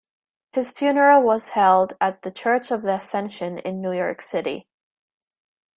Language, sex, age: English, female, 19-29